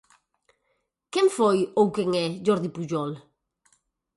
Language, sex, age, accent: Galician, female, 40-49, Atlántico (seseo e gheada)